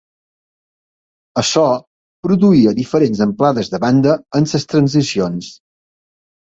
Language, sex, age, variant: Catalan, male, 60-69, Balear